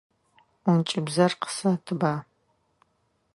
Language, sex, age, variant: Adyghe, female, 30-39, Адыгабзэ (Кирил, пстэумэ зэдыряе)